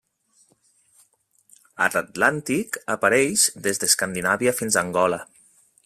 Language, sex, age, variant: Catalan, male, 30-39, Nord-Occidental